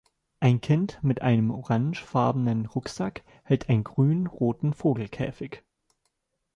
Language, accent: German, Deutschland Deutsch